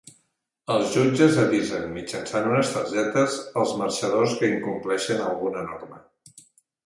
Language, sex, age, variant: Catalan, male, 60-69, Central